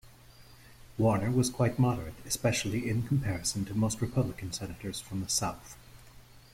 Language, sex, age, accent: English, male, 40-49, United States English